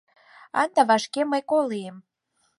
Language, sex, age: Mari, female, 19-29